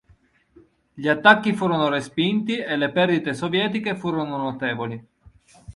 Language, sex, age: Italian, male, 40-49